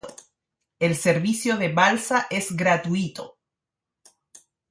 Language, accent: Spanish, Chileno: Chile, Cuyo